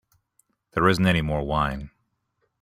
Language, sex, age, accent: English, male, 40-49, Canadian English